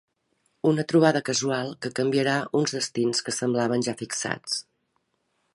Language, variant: Catalan, Nord-Occidental